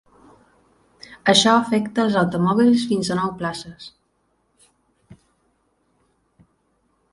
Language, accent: Catalan, balear; central